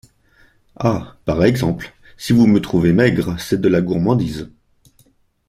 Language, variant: French, Français de métropole